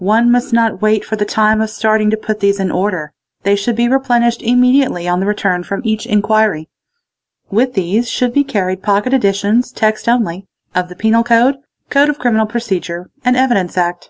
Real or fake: real